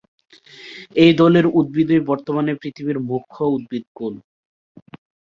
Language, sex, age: Bengali, male, 19-29